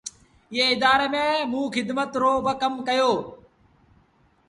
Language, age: Sindhi Bhil, 40-49